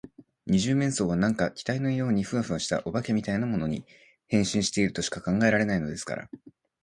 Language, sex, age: Japanese, male, 19-29